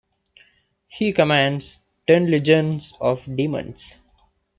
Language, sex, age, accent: English, male, 19-29, India and South Asia (India, Pakistan, Sri Lanka)